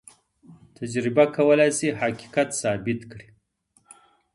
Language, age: Pashto, 50-59